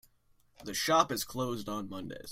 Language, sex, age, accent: English, male, under 19, United States English